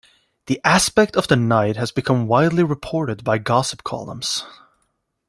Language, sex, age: English, male, 19-29